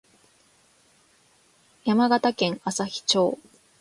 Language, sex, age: Japanese, female, 19-29